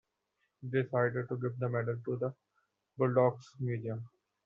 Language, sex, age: English, male, 19-29